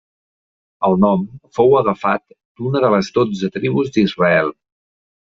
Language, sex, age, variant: Catalan, male, 40-49, Central